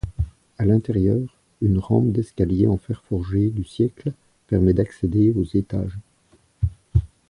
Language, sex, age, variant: French, male, 50-59, Français de métropole